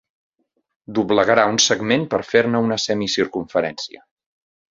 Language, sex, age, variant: Catalan, male, 30-39, Central